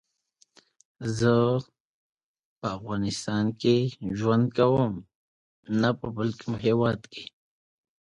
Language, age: English, 19-29